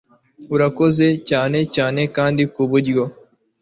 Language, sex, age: Kinyarwanda, male, under 19